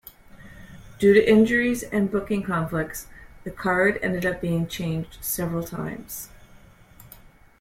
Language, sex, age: English, female, 40-49